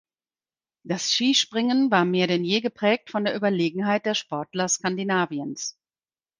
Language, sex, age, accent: German, female, 50-59, Deutschland Deutsch